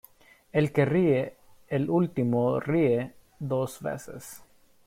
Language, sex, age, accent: Spanish, male, 19-29, América central